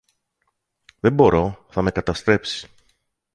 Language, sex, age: Greek, male, 30-39